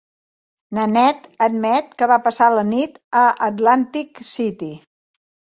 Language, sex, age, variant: Catalan, female, 60-69, Central